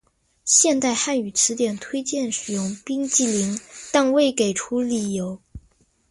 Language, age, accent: Chinese, under 19, 出生地：江西省